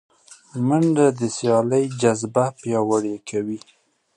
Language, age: Pashto, 40-49